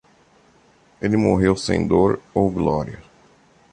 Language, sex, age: Portuguese, male, 30-39